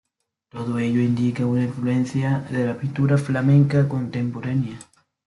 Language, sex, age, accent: Spanish, male, under 19, México